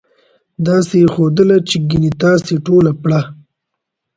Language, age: Pashto, 19-29